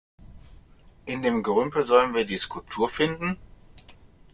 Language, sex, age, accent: German, male, 40-49, Deutschland Deutsch